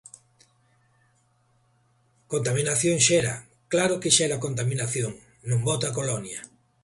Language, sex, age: Galician, male, 50-59